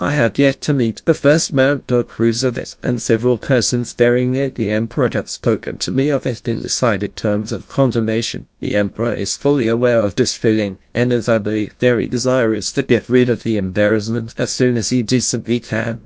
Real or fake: fake